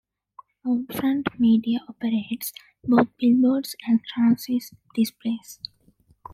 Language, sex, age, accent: English, female, 19-29, India and South Asia (India, Pakistan, Sri Lanka)